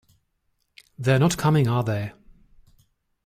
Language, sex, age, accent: English, male, 40-49, England English